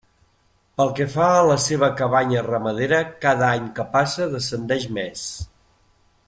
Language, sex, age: Catalan, male, 60-69